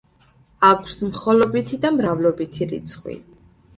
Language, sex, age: Georgian, female, 19-29